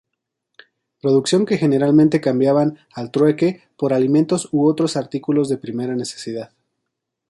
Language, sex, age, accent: Spanish, male, 30-39, México